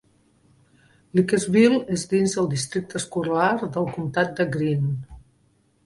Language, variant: Catalan, Central